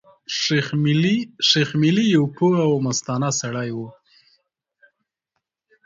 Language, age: Pashto, 19-29